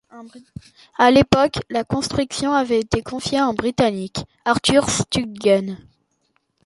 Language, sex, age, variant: French, male, 40-49, Français de métropole